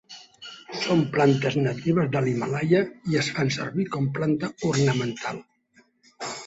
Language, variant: Catalan, Central